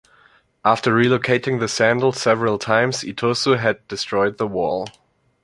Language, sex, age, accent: English, male, 19-29, United States English